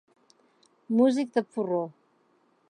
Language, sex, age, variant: Catalan, female, 40-49, Central